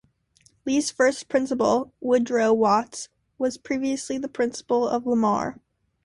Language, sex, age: English, female, under 19